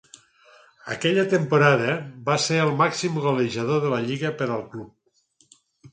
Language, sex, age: Catalan, male, 60-69